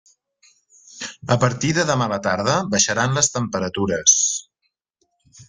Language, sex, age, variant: Catalan, male, 40-49, Central